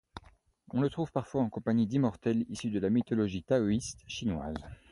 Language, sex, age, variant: French, male, 19-29, Français de métropole